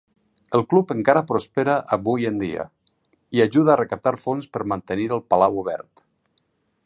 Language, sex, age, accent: Catalan, male, 50-59, valencià